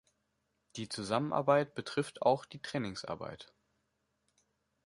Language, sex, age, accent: German, male, under 19, Deutschland Deutsch